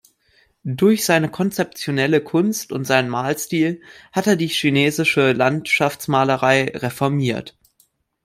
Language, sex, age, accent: German, male, under 19, Deutschland Deutsch